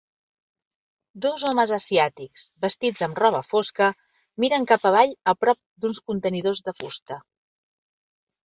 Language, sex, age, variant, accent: Catalan, female, 40-49, Central, central